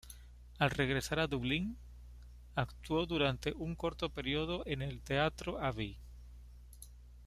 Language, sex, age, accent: Spanish, male, 30-39, México